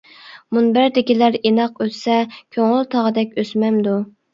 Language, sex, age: Uyghur, female, 30-39